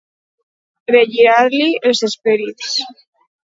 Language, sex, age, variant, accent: Catalan, female, under 19, Alacantí, valencià